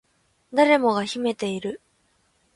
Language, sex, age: Japanese, female, under 19